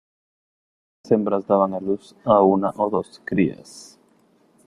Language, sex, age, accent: Spanish, male, 19-29, América central